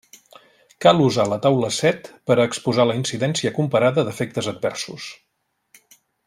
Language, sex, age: Catalan, male, 50-59